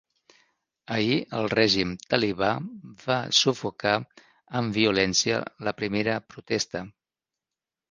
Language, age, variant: Catalan, 50-59, Central